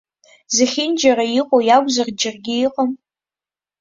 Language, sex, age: Abkhazian, female, under 19